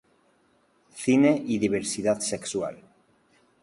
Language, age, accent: Spanish, 30-39, España: Sur peninsular (Andalucia, Extremadura, Murcia)